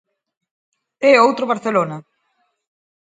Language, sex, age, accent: Galician, female, 30-39, Normativo (estándar)